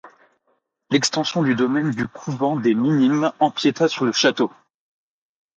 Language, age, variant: French, under 19, Français de métropole